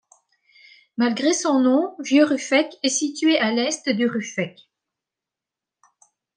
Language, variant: French, Français de métropole